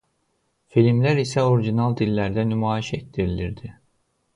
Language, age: Azerbaijani, 30-39